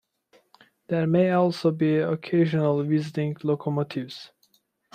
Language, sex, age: English, male, 19-29